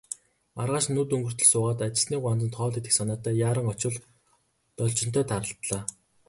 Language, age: Mongolian, 19-29